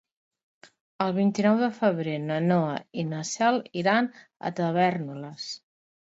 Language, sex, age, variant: Catalan, female, 40-49, Central